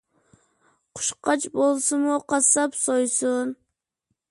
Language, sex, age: Uyghur, female, under 19